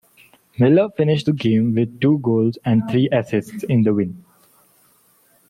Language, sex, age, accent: English, male, under 19, India and South Asia (India, Pakistan, Sri Lanka)